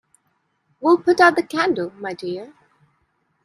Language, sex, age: English, female, 19-29